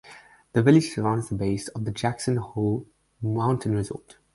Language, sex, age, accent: English, male, under 19, Southern African (South Africa, Zimbabwe, Namibia)